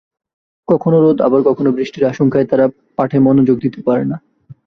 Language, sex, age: Bengali, male, 19-29